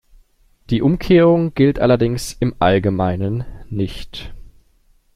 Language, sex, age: German, male, 19-29